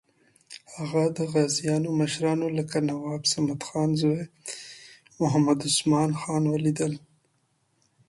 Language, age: Pashto, 19-29